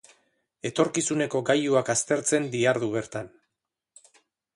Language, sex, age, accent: Basque, male, 40-49, Erdialdekoa edo Nafarra (Gipuzkoa, Nafarroa)